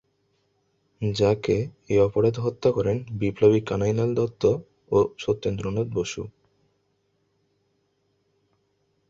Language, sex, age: Bengali, male, under 19